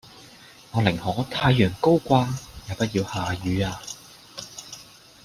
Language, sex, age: Cantonese, male, 19-29